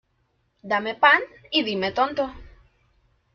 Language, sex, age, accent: Spanish, male, under 19, México